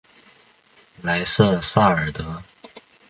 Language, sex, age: Chinese, male, under 19